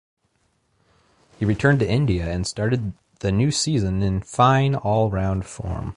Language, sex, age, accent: English, male, 19-29, United States English